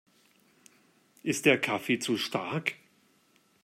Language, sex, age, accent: German, male, 30-39, Deutschland Deutsch